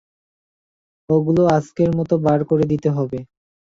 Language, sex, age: Bengali, male, 19-29